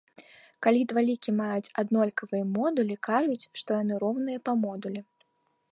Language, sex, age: Belarusian, female, 19-29